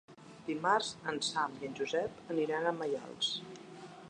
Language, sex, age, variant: Catalan, female, 60-69, Central